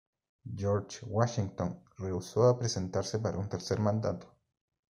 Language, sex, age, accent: Spanish, male, 19-29, Chileno: Chile, Cuyo